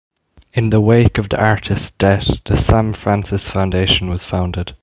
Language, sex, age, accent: English, male, under 19, Irish English